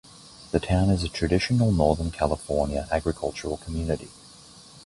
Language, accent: English, Australian English